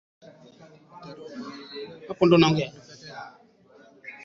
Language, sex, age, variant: Swahili, male, 30-39, Kiswahili cha Bara ya Kenya